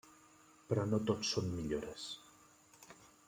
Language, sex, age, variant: Catalan, male, 50-59, Central